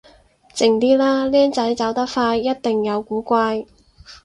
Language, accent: Cantonese, 广州音